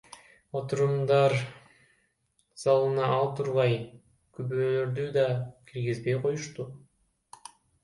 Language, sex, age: Kyrgyz, male, under 19